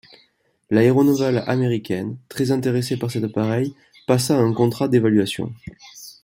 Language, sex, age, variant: French, male, 30-39, Français de métropole